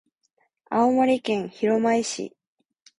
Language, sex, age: Japanese, female, 19-29